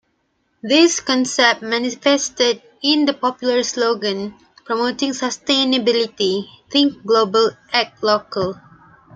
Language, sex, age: English, female, 19-29